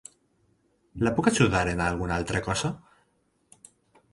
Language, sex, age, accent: Catalan, male, 19-29, valencià